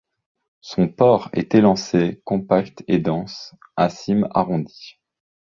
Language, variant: French, Français de métropole